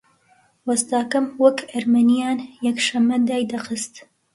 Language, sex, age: Central Kurdish, female, 19-29